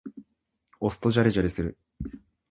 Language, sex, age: Japanese, male, 19-29